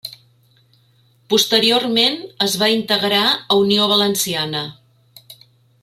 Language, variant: Catalan, Central